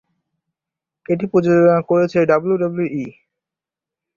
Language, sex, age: Bengali, male, under 19